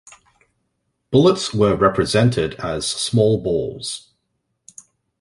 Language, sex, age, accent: English, male, 30-39, Australian English